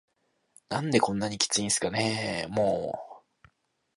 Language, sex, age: Japanese, male, 19-29